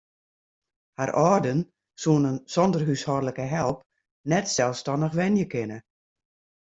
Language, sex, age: Western Frisian, female, 60-69